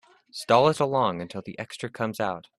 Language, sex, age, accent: English, male, 19-29, United States English